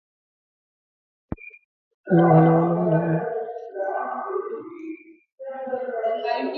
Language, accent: English, India and South Asia (India, Pakistan, Sri Lanka)